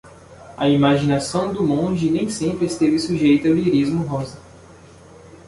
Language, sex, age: Portuguese, male, 19-29